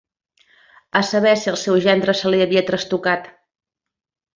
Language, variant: Catalan, Central